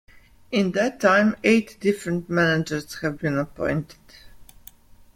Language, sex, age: English, female, 50-59